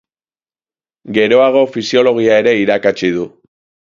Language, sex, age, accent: Basque, male, 19-29, Mendebalekoa (Araba, Bizkaia, Gipuzkoako mendebaleko herri batzuk)